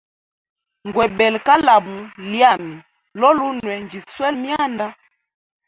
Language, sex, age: Hemba, female, 19-29